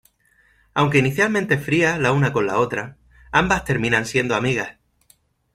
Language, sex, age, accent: Spanish, male, 30-39, España: Sur peninsular (Andalucia, Extremadura, Murcia)